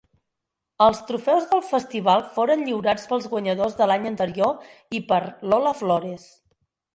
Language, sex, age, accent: Catalan, female, 30-39, Oriental